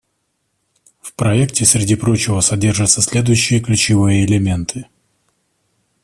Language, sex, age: Russian, male, 30-39